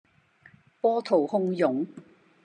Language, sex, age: Cantonese, female, 60-69